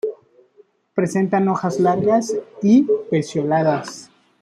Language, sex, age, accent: Spanish, male, 19-29, México